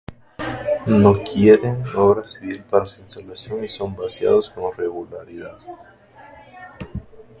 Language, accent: Spanish, España: Norte peninsular (Asturias, Castilla y León, Cantabria, País Vasco, Navarra, Aragón, La Rioja, Guadalajara, Cuenca)